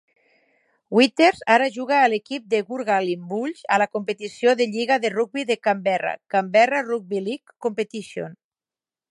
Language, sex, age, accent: Catalan, female, 50-59, Ebrenc